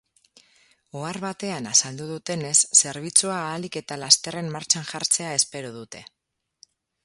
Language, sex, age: Basque, female, 30-39